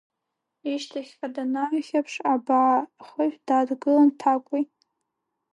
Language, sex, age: Abkhazian, female, under 19